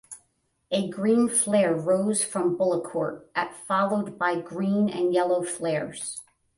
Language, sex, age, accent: English, female, 50-59, United States English